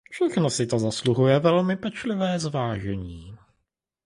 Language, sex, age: Czech, male, 19-29